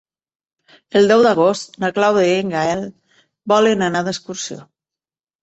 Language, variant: Catalan, Nord-Occidental